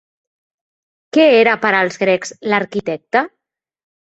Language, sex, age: Catalan, female, 30-39